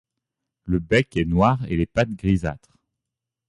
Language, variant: French, Français de métropole